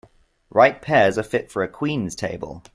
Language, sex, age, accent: English, male, 19-29, England English